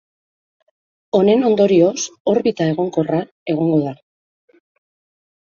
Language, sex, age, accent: Basque, female, 50-59, Mendebalekoa (Araba, Bizkaia, Gipuzkoako mendebaleko herri batzuk)